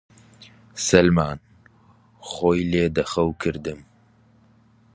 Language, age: Central Kurdish, 19-29